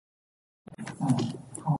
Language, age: Cantonese, 19-29